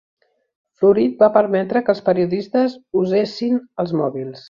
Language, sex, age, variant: Catalan, female, 50-59, Central